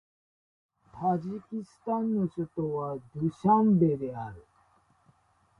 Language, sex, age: Japanese, male, 40-49